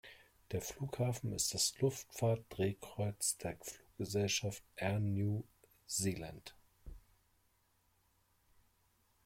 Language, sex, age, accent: German, male, 40-49, Deutschland Deutsch